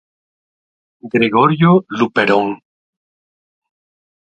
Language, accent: Spanish, España: Centro-Sur peninsular (Madrid, Toledo, Castilla-La Mancha)